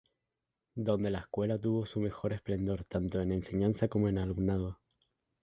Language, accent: Spanish, España: Islas Canarias